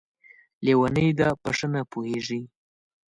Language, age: Pashto, 19-29